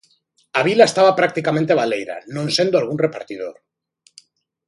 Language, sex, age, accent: Galician, male, 40-49, Normativo (estándar)